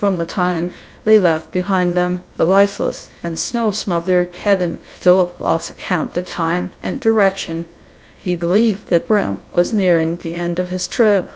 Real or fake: fake